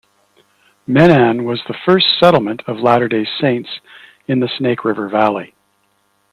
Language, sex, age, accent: English, male, 60-69, Canadian English